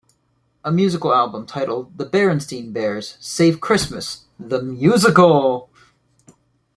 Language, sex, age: English, male, 19-29